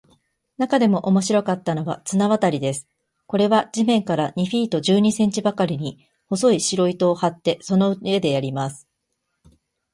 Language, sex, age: Japanese, female, 40-49